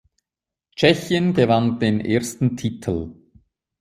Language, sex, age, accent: German, male, 40-49, Schweizerdeutsch